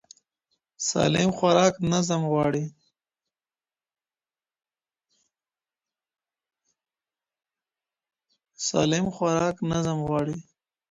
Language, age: Pashto, 19-29